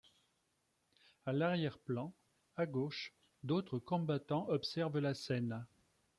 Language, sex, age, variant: French, male, 60-69, Français de métropole